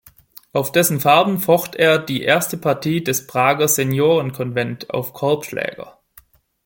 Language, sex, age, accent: German, male, 19-29, Deutschland Deutsch